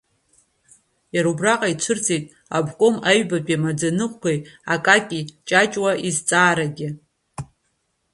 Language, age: Abkhazian, under 19